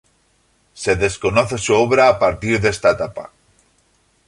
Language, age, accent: Spanish, 40-49, España: Centro-Sur peninsular (Madrid, Toledo, Castilla-La Mancha)